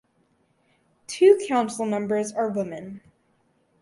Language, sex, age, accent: English, female, under 19, United States English